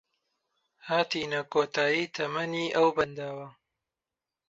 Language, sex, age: Central Kurdish, male, 19-29